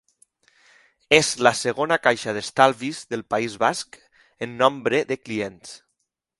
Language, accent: Catalan, valencià